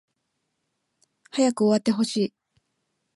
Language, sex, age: Japanese, female, 19-29